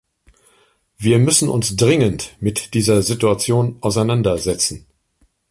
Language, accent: German, Deutschland Deutsch